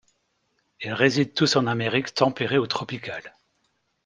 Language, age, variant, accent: French, 30-39, Français d'Europe, Français de Belgique